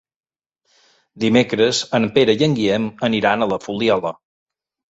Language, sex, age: Catalan, male, 50-59